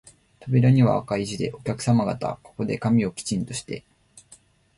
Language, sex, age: Japanese, male, 19-29